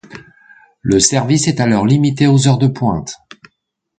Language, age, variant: French, 50-59, Français de métropole